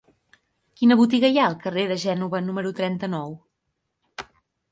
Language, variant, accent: Catalan, Central, Girona